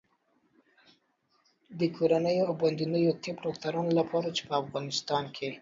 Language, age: Pashto, 19-29